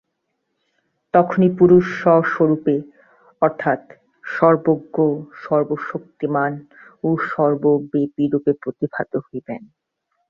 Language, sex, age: Bengali, female, 19-29